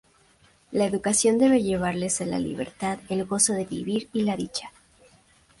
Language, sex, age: Spanish, female, under 19